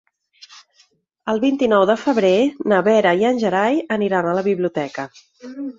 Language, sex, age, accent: Catalan, female, 40-49, Oriental